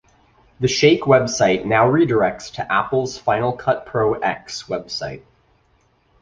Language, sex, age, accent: English, male, 19-29, United States English